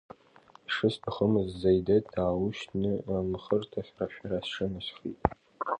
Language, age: Abkhazian, under 19